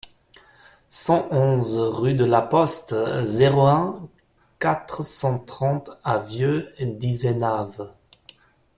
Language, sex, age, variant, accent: French, male, 40-49, Français d'Europe, Français d’Allemagne